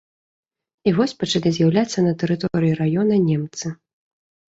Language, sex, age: Belarusian, female, 30-39